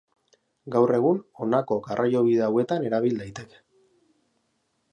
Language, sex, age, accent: Basque, male, 30-39, Mendebalekoa (Araba, Bizkaia, Gipuzkoako mendebaleko herri batzuk)